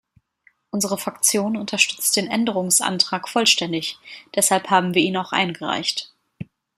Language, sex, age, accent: German, female, 30-39, Deutschland Deutsch